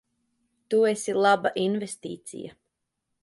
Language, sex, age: Latvian, female, 30-39